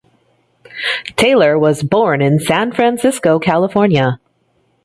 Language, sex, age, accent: English, female, 30-39, Canadian English